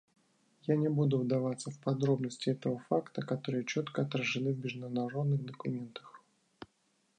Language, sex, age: Russian, male, 40-49